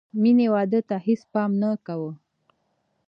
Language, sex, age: Pashto, female, 19-29